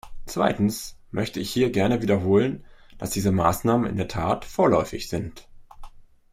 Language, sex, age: German, male, 30-39